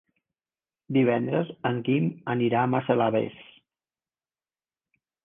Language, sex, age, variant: Catalan, male, 50-59, Central